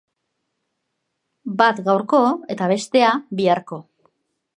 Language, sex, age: Basque, female, 50-59